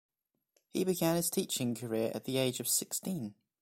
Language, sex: English, male